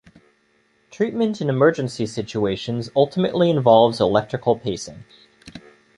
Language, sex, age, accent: English, male, 19-29, United States English